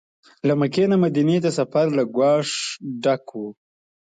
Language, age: Pashto, 19-29